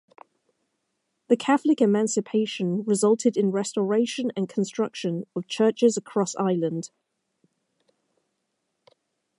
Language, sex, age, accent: English, female, 19-29, England English